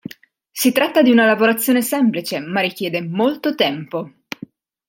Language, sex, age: Italian, female, 30-39